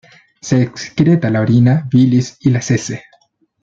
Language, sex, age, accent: Spanish, male, 19-29, Chileno: Chile, Cuyo